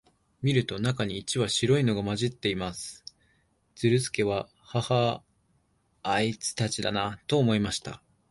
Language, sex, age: Japanese, male, 19-29